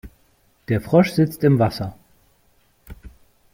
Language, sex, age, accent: German, male, 50-59, Deutschland Deutsch